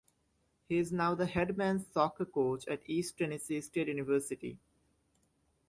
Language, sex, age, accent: English, male, 19-29, England English